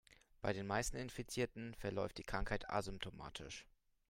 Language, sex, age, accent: German, male, under 19, Deutschland Deutsch